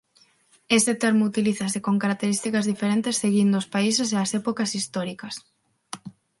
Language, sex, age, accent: Galician, female, under 19, Central (gheada); Neofalante